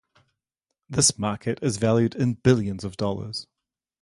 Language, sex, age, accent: English, male, 40-49, New Zealand English